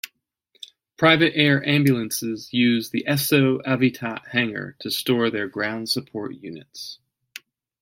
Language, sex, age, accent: English, male, 40-49, United States English